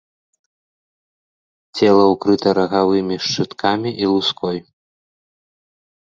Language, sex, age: Belarusian, male, 30-39